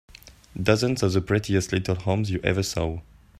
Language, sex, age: English, male, 19-29